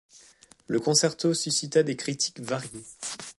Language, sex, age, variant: French, male, 19-29, Français de métropole